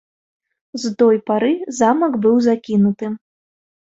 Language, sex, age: Belarusian, female, 30-39